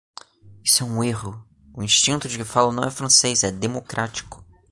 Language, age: Portuguese, under 19